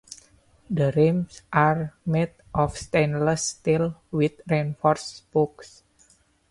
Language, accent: English, Malaysian English